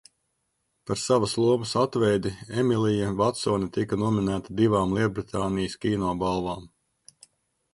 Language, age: Latvian, 40-49